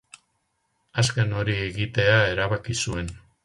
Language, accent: Basque, Mendebalekoa (Araba, Bizkaia, Gipuzkoako mendebaleko herri batzuk)